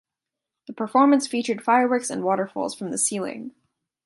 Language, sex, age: English, female, under 19